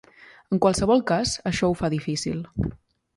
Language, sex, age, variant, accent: Catalan, female, 19-29, Central, central